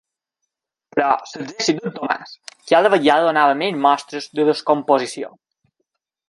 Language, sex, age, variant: Catalan, male, 19-29, Balear